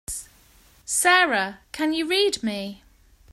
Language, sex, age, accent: English, female, 40-49, England English